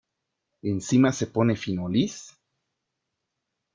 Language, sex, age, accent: Spanish, male, 19-29, Rioplatense: Argentina, Uruguay, este de Bolivia, Paraguay